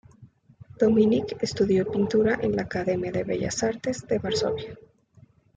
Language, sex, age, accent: Spanish, female, 30-39, México